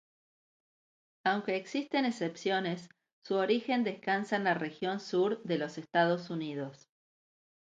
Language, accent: Spanish, Rioplatense: Argentina, Uruguay, este de Bolivia, Paraguay